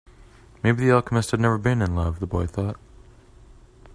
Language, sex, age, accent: English, male, 19-29, Canadian English